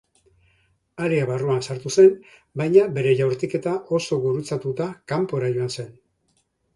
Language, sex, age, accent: Basque, male, 50-59, Mendebalekoa (Araba, Bizkaia, Gipuzkoako mendebaleko herri batzuk)